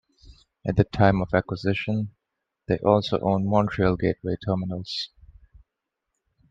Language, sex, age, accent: English, male, 19-29, India and South Asia (India, Pakistan, Sri Lanka)